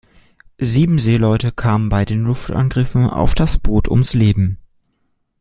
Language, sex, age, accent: German, male, 19-29, Deutschland Deutsch